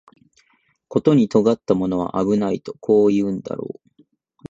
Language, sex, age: Japanese, male, 19-29